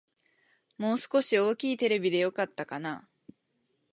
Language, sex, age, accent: Japanese, female, 19-29, 標準語